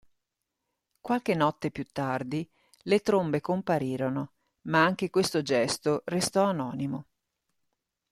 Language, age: Italian, 50-59